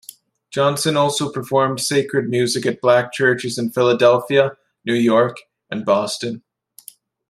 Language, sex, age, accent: English, male, 19-29, United States English